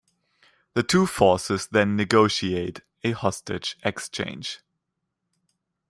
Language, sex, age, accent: English, male, 19-29, United States English